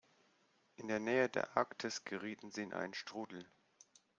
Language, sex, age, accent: German, male, 30-39, Deutschland Deutsch